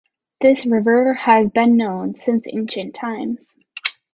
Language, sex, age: English, female, 19-29